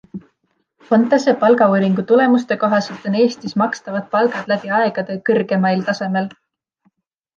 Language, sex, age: Estonian, female, 19-29